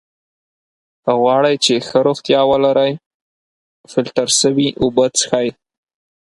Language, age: Pashto, 19-29